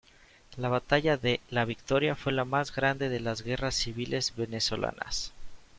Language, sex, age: Spanish, male, 19-29